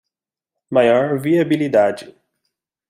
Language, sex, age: Portuguese, male, 19-29